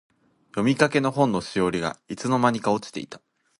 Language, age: Japanese, under 19